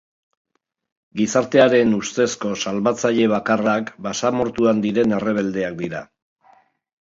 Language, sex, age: Basque, male, 60-69